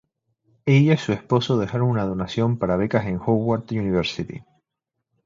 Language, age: Spanish, 19-29